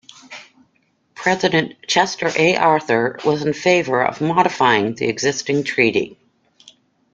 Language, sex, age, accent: English, female, 50-59, United States English